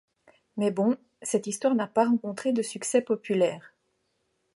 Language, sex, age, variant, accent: French, female, 40-49, Français d'Europe, Français de Suisse